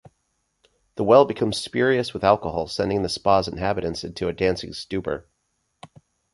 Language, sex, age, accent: English, male, 40-49, United States English